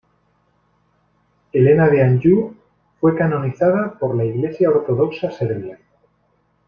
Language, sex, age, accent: Spanish, male, 30-39, España: Norte peninsular (Asturias, Castilla y León, Cantabria, País Vasco, Navarra, Aragón, La Rioja, Guadalajara, Cuenca)